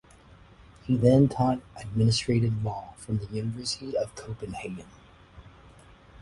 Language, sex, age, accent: English, male, 40-49, United States English